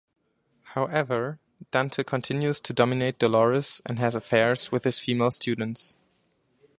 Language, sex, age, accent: English, male, 19-29, German English